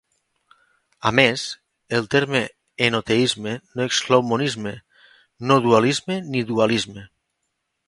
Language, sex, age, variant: Catalan, male, 30-39, Nord-Occidental